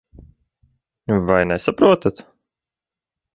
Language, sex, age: Latvian, male, 30-39